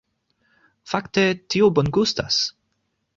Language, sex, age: Esperanto, male, 19-29